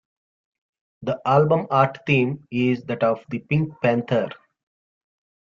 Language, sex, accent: English, male, England English